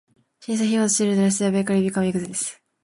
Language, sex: English, female